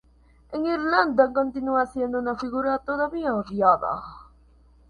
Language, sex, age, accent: Spanish, male, under 19, Andino-Pacífico: Colombia, Perú, Ecuador, oeste de Bolivia y Venezuela andina